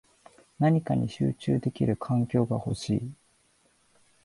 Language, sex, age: Japanese, male, 19-29